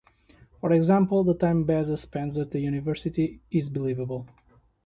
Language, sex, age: English, male, 30-39